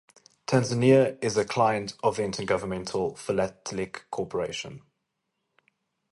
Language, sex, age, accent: English, male, 30-39, Southern African (South Africa, Zimbabwe, Namibia)